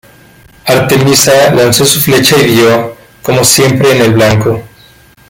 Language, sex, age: Spanish, male, 19-29